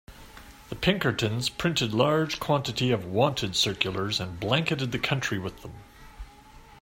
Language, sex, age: English, male, 60-69